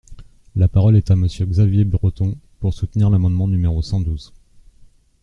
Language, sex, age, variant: French, male, 40-49, Français de métropole